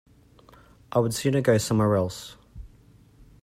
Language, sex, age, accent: English, male, 30-39, Australian English